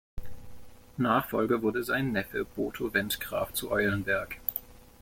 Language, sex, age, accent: German, male, 19-29, Deutschland Deutsch